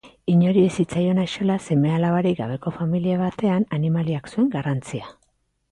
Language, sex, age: Basque, female, 40-49